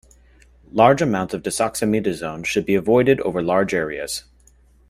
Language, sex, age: English, male, 19-29